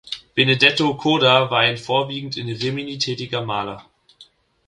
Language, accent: German, Deutschland Deutsch